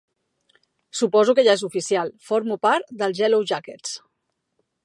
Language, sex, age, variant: Catalan, female, 50-59, Central